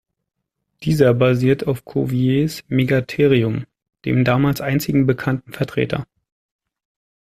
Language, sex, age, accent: German, male, 19-29, Deutschland Deutsch